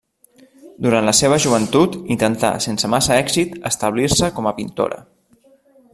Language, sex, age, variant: Catalan, male, 30-39, Central